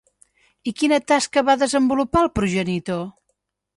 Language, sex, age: Catalan, female, 50-59